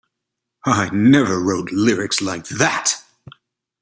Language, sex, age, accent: English, male, 19-29, United States English